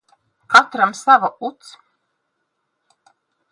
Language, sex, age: Latvian, female, 50-59